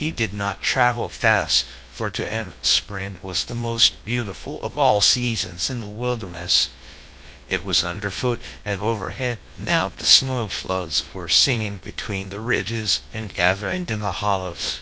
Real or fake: fake